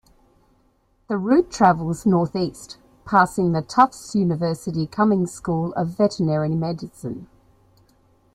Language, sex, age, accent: English, female, 50-59, Australian English